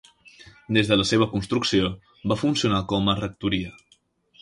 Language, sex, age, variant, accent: Catalan, male, under 19, Central, central; valencià